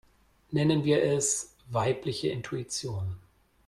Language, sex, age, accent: German, male, 40-49, Deutschland Deutsch